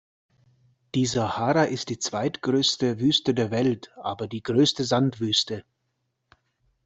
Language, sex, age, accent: German, male, 40-49, Deutschland Deutsch